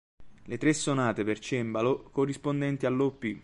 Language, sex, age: Italian, male, 19-29